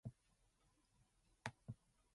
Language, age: English, 19-29